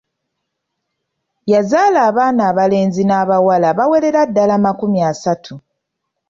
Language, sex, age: Ganda, female, 30-39